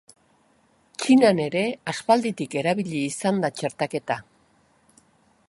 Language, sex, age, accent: Basque, female, 60-69, Erdialdekoa edo Nafarra (Gipuzkoa, Nafarroa)